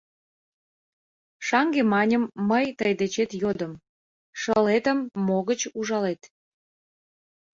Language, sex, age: Mari, female, 30-39